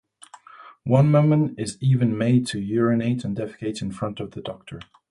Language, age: English, 40-49